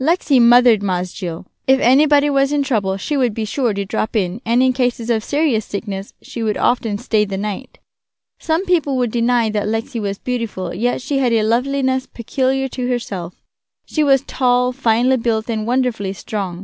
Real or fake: real